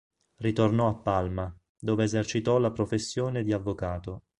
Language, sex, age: Italian, male, 30-39